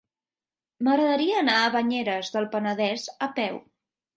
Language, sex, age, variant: Catalan, female, 19-29, Central